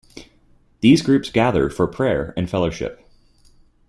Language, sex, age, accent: English, male, 19-29, United States English